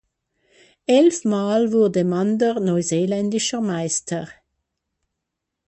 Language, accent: German, Schweizerdeutsch